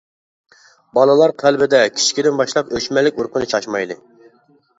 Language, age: Uyghur, 19-29